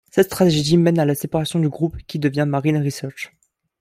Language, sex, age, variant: French, male, 19-29, Français de métropole